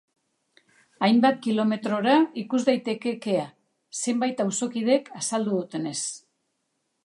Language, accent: Basque, Mendebalekoa (Araba, Bizkaia, Gipuzkoako mendebaleko herri batzuk)